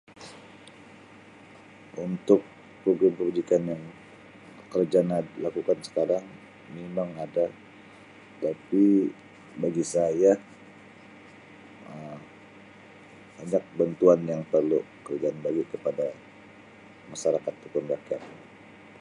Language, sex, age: Sabah Malay, male, 40-49